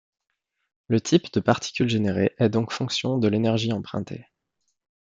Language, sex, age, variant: French, male, 30-39, Français de métropole